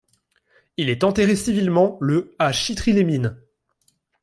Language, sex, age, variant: French, male, 19-29, Français de métropole